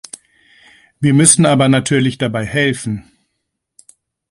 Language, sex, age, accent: German, male, 50-59, Deutschland Deutsch